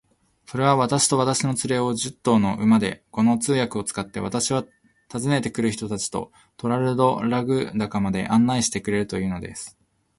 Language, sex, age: Japanese, male, 19-29